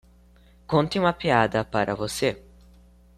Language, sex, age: Portuguese, male, under 19